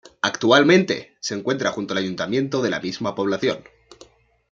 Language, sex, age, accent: Spanish, male, 19-29, España: Norte peninsular (Asturias, Castilla y León, Cantabria, País Vasco, Navarra, Aragón, La Rioja, Guadalajara, Cuenca)